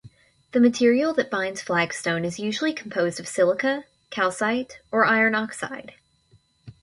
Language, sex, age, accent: English, female, under 19, United States English